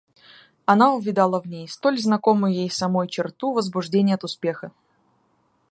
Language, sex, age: Russian, female, 19-29